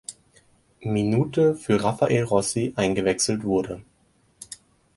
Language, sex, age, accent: German, male, 19-29, Deutschland Deutsch